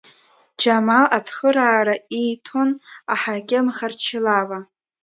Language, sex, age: Abkhazian, female, under 19